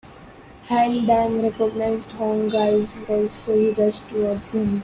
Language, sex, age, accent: English, female, under 19, India and South Asia (India, Pakistan, Sri Lanka)